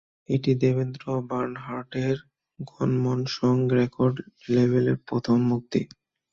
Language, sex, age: Bengali, male, 19-29